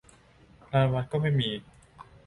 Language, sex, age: Thai, male, under 19